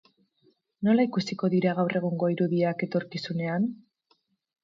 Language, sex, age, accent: Basque, female, 19-29, Mendebalekoa (Araba, Bizkaia, Gipuzkoako mendebaleko herri batzuk)